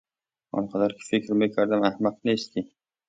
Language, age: Persian, 30-39